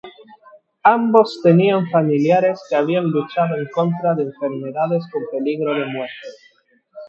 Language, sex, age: Spanish, male, 19-29